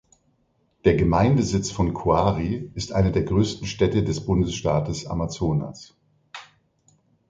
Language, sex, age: German, male, 60-69